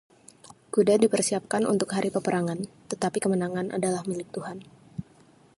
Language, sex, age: Indonesian, female, 19-29